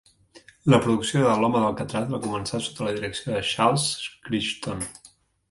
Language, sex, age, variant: Catalan, male, 30-39, Central